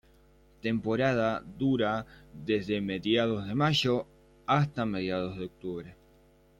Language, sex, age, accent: Spanish, male, under 19, Rioplatense: Argentina, Uruguay, este de Bolivia, Paraguay